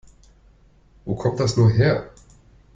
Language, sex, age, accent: German, male, 30-39, Deutschland Deutsch